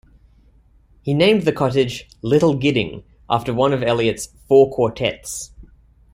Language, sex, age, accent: English, male, 19-29, Australian English